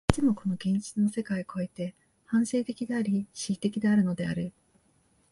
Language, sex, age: Japanese, female, 40-49